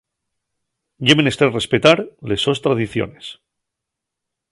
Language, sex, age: Asturian, male, 40-49